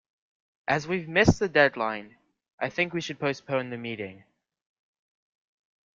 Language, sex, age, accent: English, male, under 19, United States English